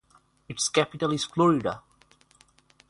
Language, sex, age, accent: English, male, 19-29, India and South Asia (India, Pakistan, Sri Lanka)